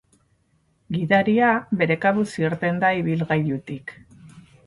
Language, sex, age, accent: Basque, female, 40-49, Mendebalekoa (Araba, Bizkaia, Gipuzkoako mendebaleko herri batzuk)